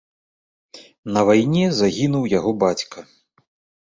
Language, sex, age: Belarusian, male, 40-49